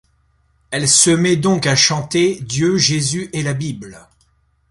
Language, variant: French, Français de métropole